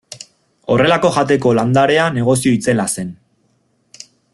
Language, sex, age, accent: Basque, male, 19-29, Erdialdekoa edo Nafarra (Gipuzkoa, Nafarroa)